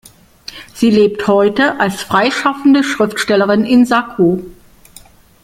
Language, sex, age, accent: German, female, 50-59, Deutschland Deutsch